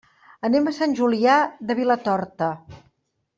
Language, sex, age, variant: Catalan, female, 50-59, Central